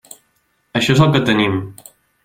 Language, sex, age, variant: Catalan, male, 19-29, Central